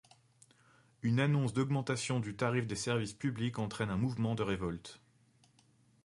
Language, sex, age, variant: French, male, 30-39, Français de métropole